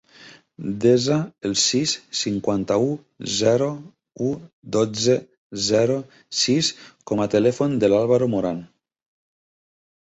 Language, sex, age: Catalan, male, 40-49